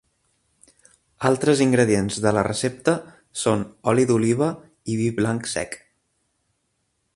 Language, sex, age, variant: Catalan, male, 30-39, Central